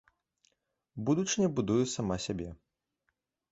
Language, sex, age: Belarusian, male, 19-29